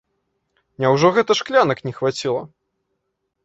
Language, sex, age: Belarusian, male, 19-29